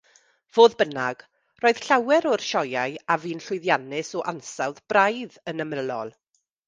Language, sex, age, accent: Welsh, female, 40-49, Y Deyrnas Unedig Cymraeg